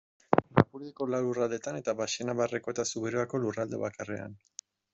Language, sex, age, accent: Basque, male, 30-39, Erdialdekoa edo Nafarra (Gipuzkoa, Nafarroa)